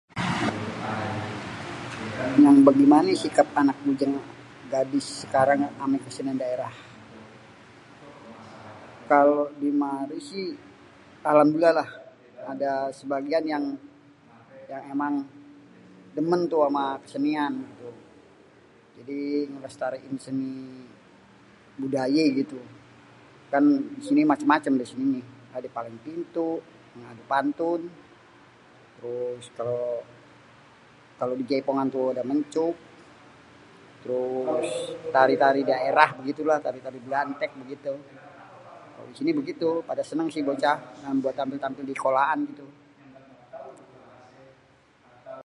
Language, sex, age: Betawi, male, 40-49